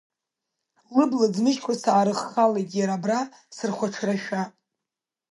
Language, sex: Abkhazian, female